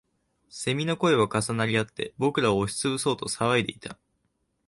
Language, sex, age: Japanese, male, 19-29